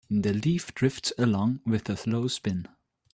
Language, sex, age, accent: English, male, 19-29, United States English